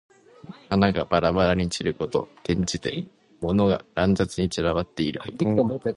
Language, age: Japanese, 19-29